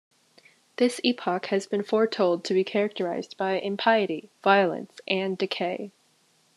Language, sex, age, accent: English, female, under 19, United States English